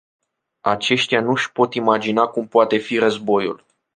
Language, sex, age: Romanian, male, 19-29